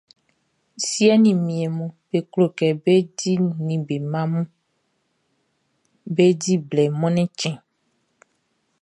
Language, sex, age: Baoulé, female, 19-29